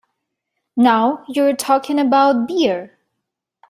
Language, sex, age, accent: English, female, 19-29, United States English